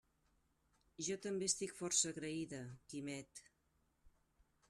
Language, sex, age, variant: Catalan, female, 60-69, Central